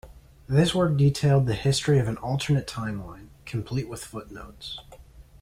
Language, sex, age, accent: English, male, 19-29, United States English